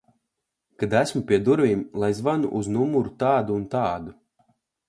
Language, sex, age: Latvian, male, 30-39